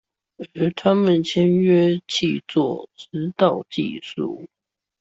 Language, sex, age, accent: Chinese, male, 19-29, 出生地：新北市